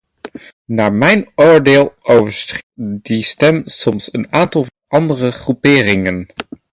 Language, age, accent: Dutch, 19-29, Nederlands Nederlands